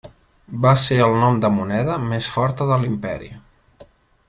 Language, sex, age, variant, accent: Catalan, male, 40-49, Central, central